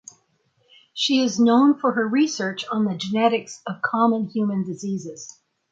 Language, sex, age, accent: English, female, 80-89, United States English